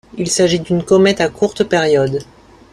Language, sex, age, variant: French, male, 30-39, Français de métropole